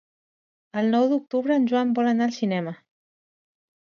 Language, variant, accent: Catalan, Central, central